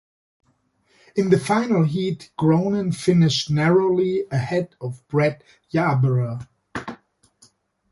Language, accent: English, United States English